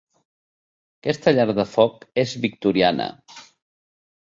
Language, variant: Catalan, Nord-Occidental